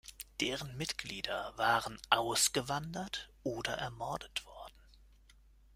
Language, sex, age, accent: German, male, 30-39, Deutschland Deutsch